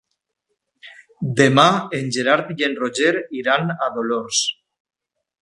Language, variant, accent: Catalan, Valencià central, valencià